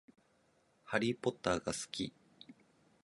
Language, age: Japanese, 19-29